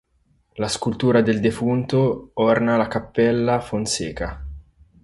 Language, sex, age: Italian, male, 30-39